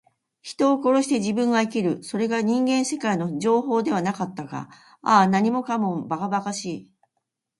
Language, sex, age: Japanese, female, 60-69